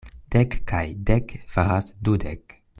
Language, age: Esperanto, 19-29